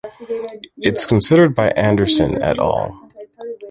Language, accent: English, United States English